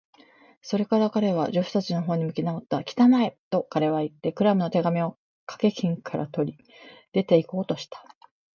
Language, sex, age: Japanese, female, 50-59